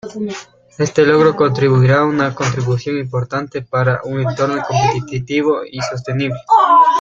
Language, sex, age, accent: Spanish, male, 19-29, Andino-Pacífico: Colombia, Perú, Ecuador, oeste de Bolivia y Venezuela andina